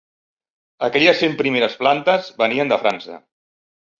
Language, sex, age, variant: Catalan, male, 40-49, Central